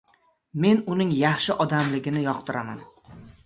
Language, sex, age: Uzbek, male, 30-39